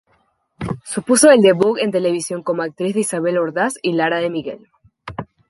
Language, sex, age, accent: Spanish, female, 19-29, Andino-Pacífico: Colombia, Perú, Ecuador, oeste de Bolivia y Venezuela andina